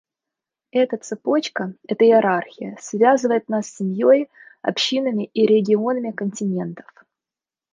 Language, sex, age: Russian, female, 19-29